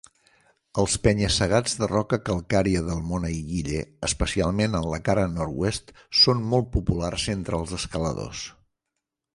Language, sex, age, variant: Catalan, male, 60-69, Nord-Occidental